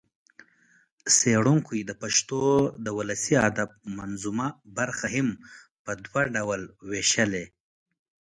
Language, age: Pashto, 19-29